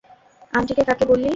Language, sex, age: Bengali, female, 19-29